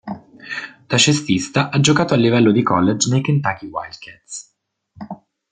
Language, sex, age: Italian, male, 19-29